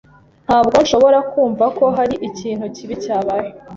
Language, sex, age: Kinyarwanda, female, 19-29